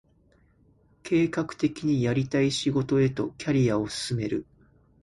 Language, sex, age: Japanese, male, 30-39